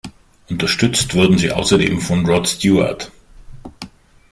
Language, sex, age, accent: German, male, 40-49, Deutschland Deutsch